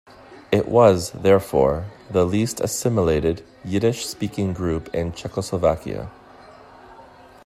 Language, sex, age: English, male, 30-39